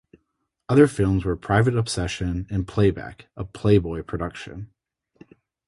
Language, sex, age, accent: English, male, 30-39, United States English